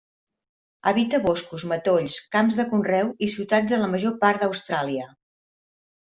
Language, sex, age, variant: Catalan, female, 50-59, Central